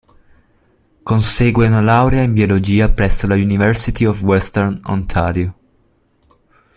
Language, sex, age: Italian, male, 19-29